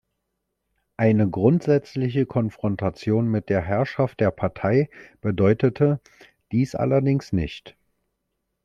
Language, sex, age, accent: German, male, 40-49, Deutschland Deutsch